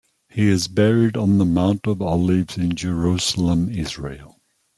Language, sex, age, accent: English, male, 60-69, Australian English